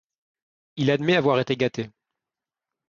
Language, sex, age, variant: French, male, 30-39, Français de métropole